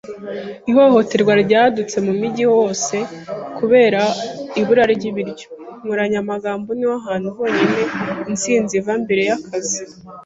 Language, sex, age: Kinyarwanda, female, 19-29